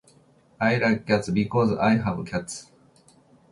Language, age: Japanese, 40-49